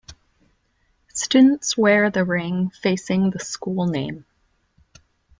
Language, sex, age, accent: English, female, 40-49, Canadian English